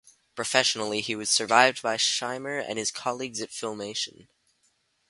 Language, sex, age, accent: English, male, under 19, Canadian English